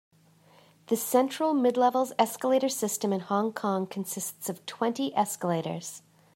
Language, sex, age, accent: English, female, 40-49, Canadian English